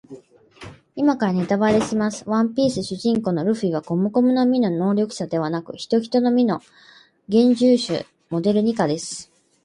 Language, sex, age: Japanese, female, 30-39